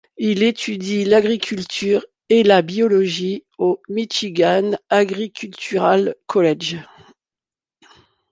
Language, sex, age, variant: French, female, 50-59, Français de métropole